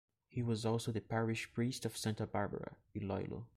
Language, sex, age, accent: English, male, 19-29, United States English